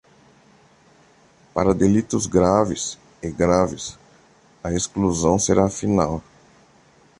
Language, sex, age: Portuguese, male, 30-39